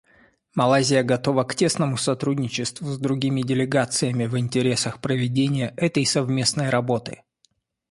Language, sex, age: Russian, male, 30-39